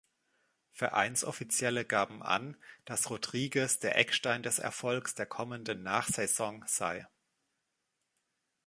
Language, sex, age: German, male, 30-39